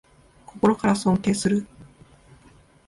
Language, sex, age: Japanese, female, 19-29